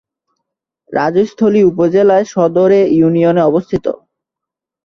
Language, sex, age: Bengali, male, 19-29